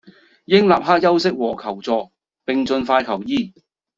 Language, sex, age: Cantonese, male, 40-49